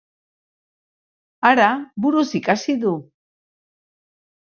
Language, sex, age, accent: Basque, female, 70-79, Mendebalekoa (Araba, Bizkaia, Gipuzkoako mendebaleko herri batzuk)